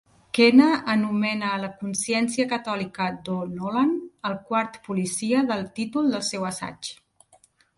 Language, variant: Catalan, Central